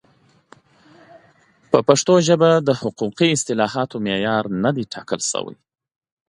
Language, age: Pashto, 30-39